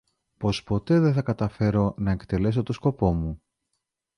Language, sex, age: Greek, male, 40-49